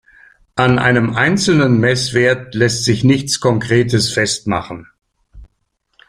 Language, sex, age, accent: German, male, 60-69, Deutschland Deutsch